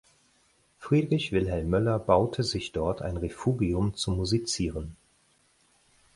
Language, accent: German, Deutschland Deutsch